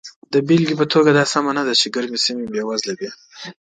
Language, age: Pashto, 19-29